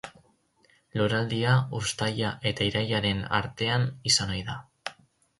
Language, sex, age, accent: Basque, male, under 19, Mendebalekoa (Araba, Bizkaia, Gipuzkoako mendebaleko herri batzuk)